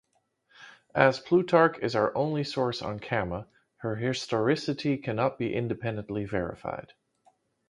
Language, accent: English, United States English